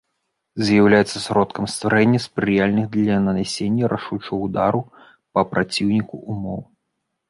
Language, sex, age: Belarusian, male, 30-39